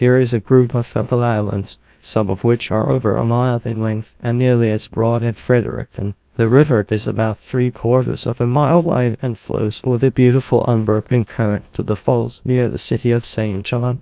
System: TTS, GlowTTS